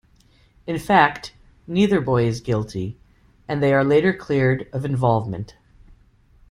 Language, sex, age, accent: English, female, 40-49, United States English